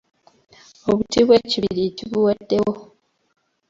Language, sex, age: Ganda, female, 19-29